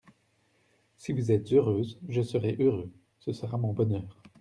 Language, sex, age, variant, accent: French, male, 30-39, Français d'Europe, Français de Belgique